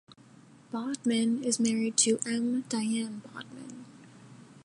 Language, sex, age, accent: English, female, 19-29, United States English